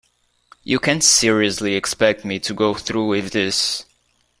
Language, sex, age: English, male, 19-29